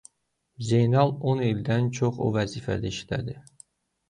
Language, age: Azerbaijani, 30-39